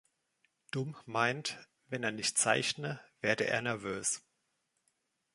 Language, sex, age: German, male, 30-39